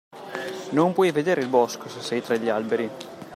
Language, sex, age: Italian, male, 30-39